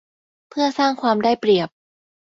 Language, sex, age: Thai, female, under 19